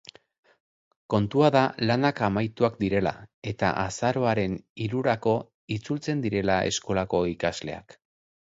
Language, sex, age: Basque, male, 40-49